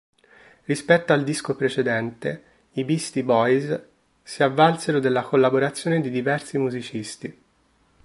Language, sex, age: Italian, male, 19-29